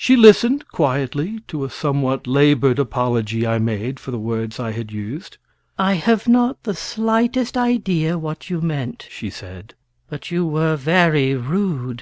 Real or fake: real